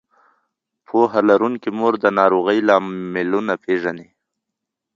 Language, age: Pashto, 19-29